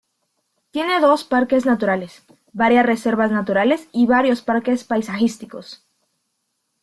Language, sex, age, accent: Spanish, female, 19-29, América central